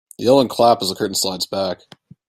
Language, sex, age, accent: English, male, 19-29, United States English